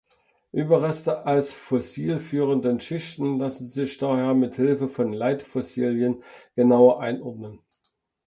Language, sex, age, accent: German, male, 50-59, Deutschland Deutsch